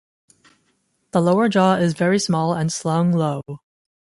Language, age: English, 19-29